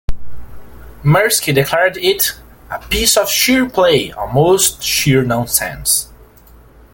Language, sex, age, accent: English, male, under 19, United States English